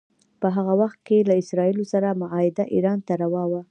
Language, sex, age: Pashto, female, 19-29